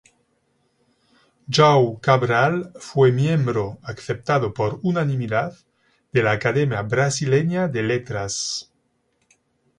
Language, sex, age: Spanish, male, 40-49